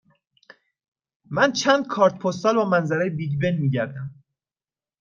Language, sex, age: Persian, male, 19-29